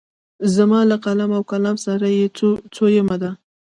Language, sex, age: Pashto, female, 19-29